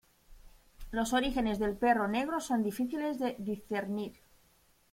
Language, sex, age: Spanish, female, 30-39